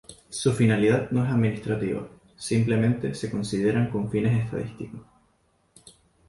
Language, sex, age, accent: Spanish, male, 19-29, España: Islas Canarias